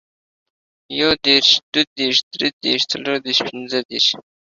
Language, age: Pashto, 19-29